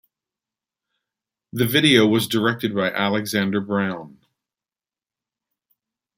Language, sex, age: English, male, 50-59